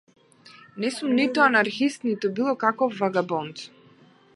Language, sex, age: Macedonian, female, 19-29